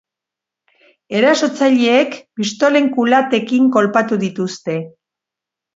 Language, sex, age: Basque, female, 60-69